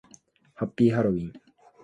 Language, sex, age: Japanese, male, 19-29